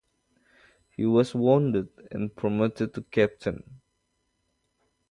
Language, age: English, 19-29